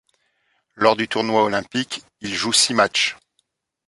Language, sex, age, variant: French, male, 40-49, Français de métropole